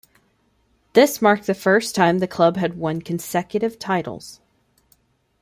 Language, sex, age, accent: English, female, 30-39, United States English